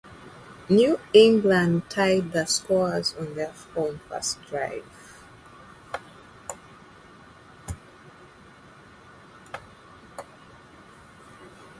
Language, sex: English, female